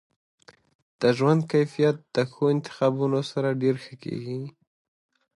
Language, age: Pashto, 19-29